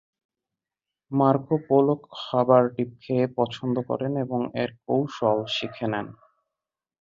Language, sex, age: Bengali, male, 19-29